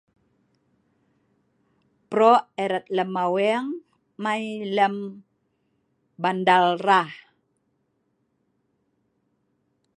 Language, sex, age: Sa'ban, female, 50-59